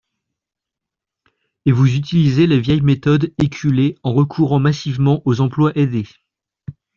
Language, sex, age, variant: French, male, 30-39, Français de métropole